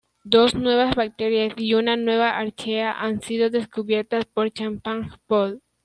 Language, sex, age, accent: Spanish, female, under 19, Andino-Pacífico: Colombia, Perú, Ecuador, oeste de Bolivia y Venezuela andina